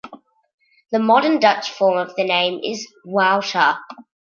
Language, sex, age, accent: English, male, under 19, Australian English